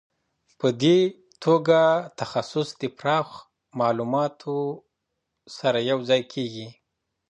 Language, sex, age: Pashto, male, 30-39